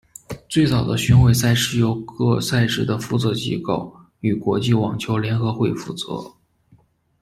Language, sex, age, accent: Chinese, male, 19-29, 出生地：黑龙江省